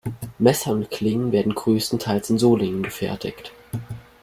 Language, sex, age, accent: German, male, under 19, Deutschland Deutsch